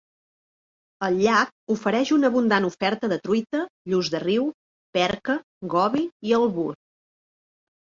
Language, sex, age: Catalan, female, 40-49